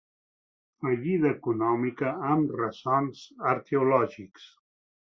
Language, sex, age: Catalan, male, 40-49